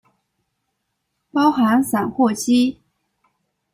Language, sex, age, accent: Chinese, female, 19-29, 出生地：四川省